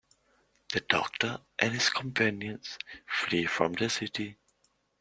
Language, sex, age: English, male, 19-29